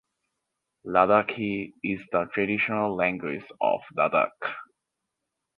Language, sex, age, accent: English, male, 19-29, United States English